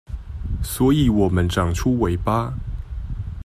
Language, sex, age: Chinese, male, 30-39